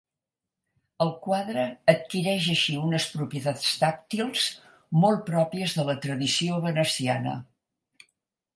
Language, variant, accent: Catalan, Central, central